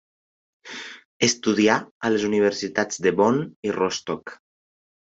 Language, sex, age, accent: Catalan, male, 19-29, valencià